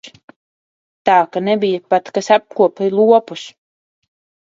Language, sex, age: Latvian, female, 30-39